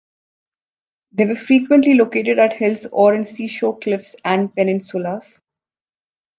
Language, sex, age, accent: English, female, 30-39, India and South Asia (India, Pakistan, Sri Lanka)